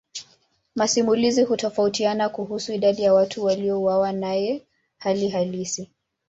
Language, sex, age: Swahili, male, 19-29